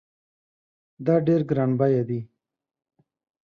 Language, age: Pashto, 30-39